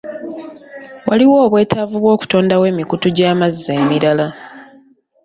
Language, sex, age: Ganda, female, 30-39